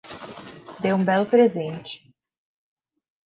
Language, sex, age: Portuguese, female, 19-29